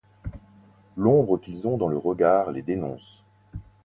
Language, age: French, 30-39